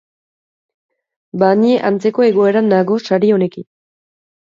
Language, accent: Basque, Nafar-lapurtarra edo Zuberotarra (Lapurdi, Nafarroa Beherea, Zuberoa)